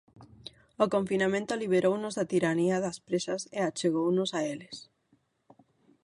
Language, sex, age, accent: Galician, female, 30-39, Oriental (común en zona oriental); Normativo (estándar)